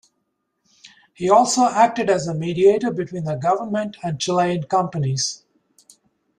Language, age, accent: English, 50-59, United States English